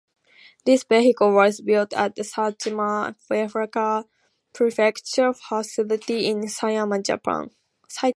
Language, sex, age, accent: English, female, under 19, England English